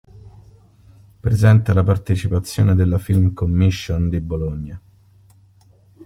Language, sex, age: Italian, male, 40-49